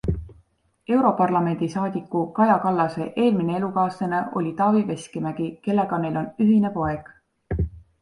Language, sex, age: Estonian, female, 19-29